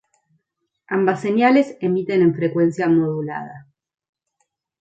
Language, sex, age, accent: Spanish, female, 40-49, Rioplatense: Argentina, Uruguay, este de Bolivia, Paraguay